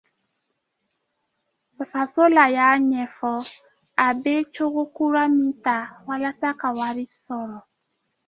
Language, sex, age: Dyula, female, 19-29